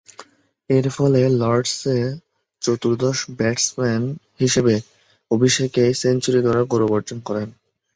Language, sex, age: Bengali, male, 19-29